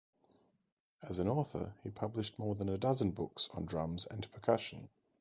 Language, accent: English, Australian English